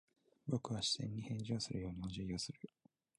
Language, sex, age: Japanese, male, 19-29